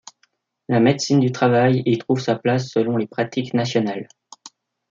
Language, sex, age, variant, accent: French, male, 19-29, Français d'Europe, Français de Suisse